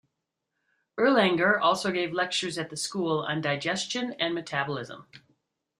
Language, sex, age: English, female, 50-59